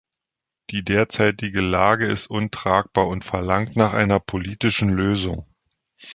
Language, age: German, 40-49